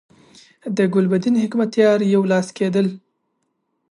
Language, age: Pashto, 19-29